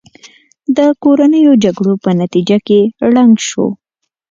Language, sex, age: Pashto, female, 19-29